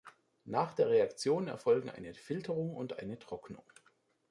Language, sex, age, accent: German, male, 30-39, Deutschland Deutsch